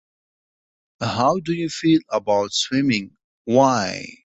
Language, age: English, 30-39